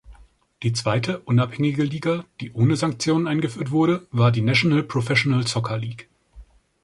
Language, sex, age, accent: German, male, 19-29, Deutschland Deutsch